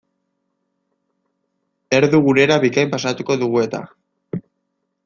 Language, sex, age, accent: Basque, male, 19-29, Erdialdekoa edo Nafarra (Gipuzkoa, Nafarroa)